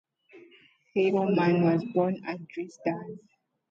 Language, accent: English, United States English